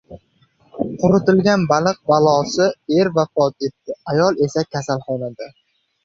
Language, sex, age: Uzbek, male, under 19